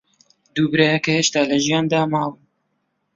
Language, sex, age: Central Kurdish, male, 19-29